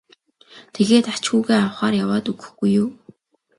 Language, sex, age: Mongolian, female, 19-29